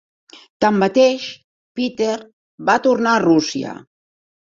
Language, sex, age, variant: Catalan, female, 50-59, Central